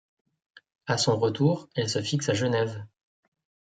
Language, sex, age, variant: French, male, 30-39, Français de métropole